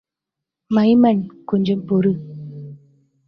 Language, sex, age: Tamil, female, 30-39